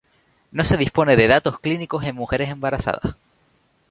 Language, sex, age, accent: Spanish, male, 19-29, España: Islas Canarias